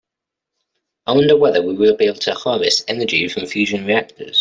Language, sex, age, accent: English, male, 19-29, England English